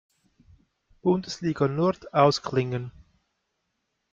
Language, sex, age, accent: German, male, 30-39, Schweizerdeutsch